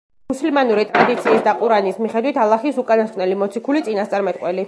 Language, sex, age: Georgian, female, 19-29